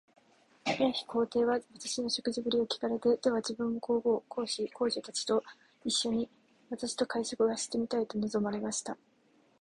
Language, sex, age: Japanese, female, under 19